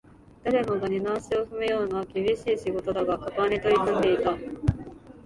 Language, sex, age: Japanese, female, 19-29